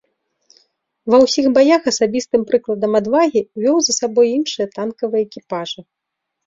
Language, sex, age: Belarusian, female, 40-49